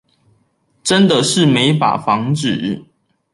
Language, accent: Chinese, 出生地：臺中市